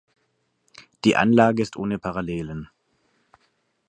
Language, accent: German, Deutschland Deutsch; Süddeutsch